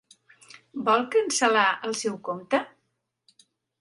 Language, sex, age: Catalan, female, 60-69